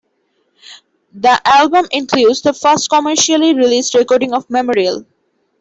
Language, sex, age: English, female, 19-29